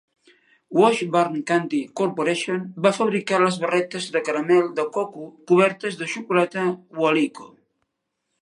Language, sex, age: Catalan, male, 50-59